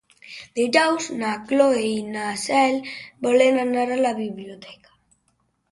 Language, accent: Catalan, valencià